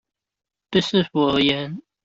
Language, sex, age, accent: Chinese, male, 19-29, 出生地：新北市